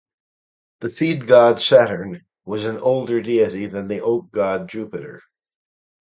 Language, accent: English, United States English